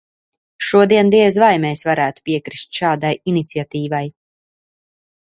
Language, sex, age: Latvian, female, 30-39